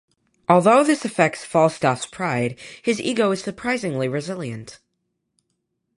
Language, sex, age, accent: English, female, under 19, United States English